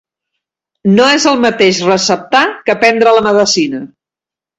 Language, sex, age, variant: Catalan, female, 50-59, Central